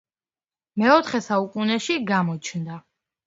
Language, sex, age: Georgian, female, under 19